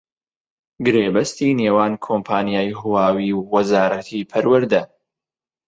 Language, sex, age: Central Kurdish, male, 19-29